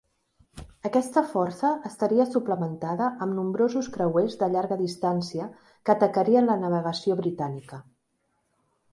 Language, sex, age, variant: Catalan, female, 40-49, Central